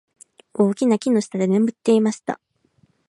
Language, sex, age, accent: Japanese, female, 19-29, 関西